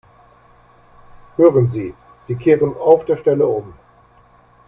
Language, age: German, 60-69